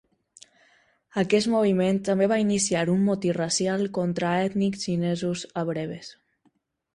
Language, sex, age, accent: Catalan, female, under 19, valencià